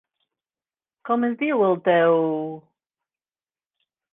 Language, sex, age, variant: Catalan, female, 50-59, Central